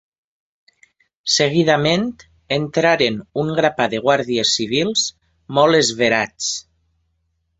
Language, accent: Catalan, valencià